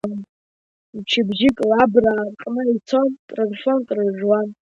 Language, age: Abkhazian, under 19